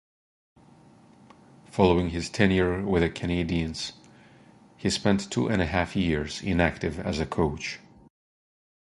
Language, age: English, 30-39